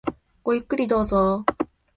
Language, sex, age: Japanese, female, 19-29